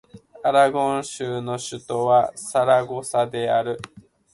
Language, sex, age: Japanese, male, 19-29